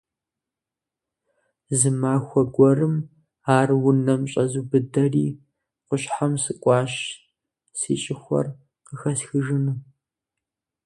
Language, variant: Kabardian, Адыгэбзэ (Къэбэрдей, Кирил, псоми зэдай)